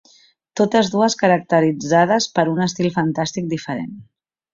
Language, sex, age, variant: Catalan, female, 40-49, Central